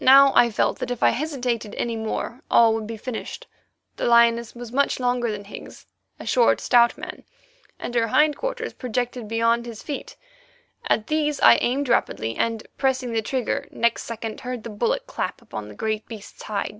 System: none